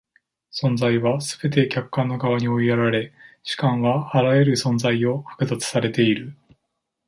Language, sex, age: Japanese, male, 19-29